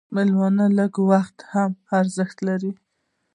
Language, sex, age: Pashto, female, 19-29